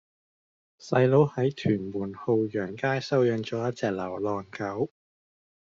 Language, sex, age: Cantonese, male, 30-39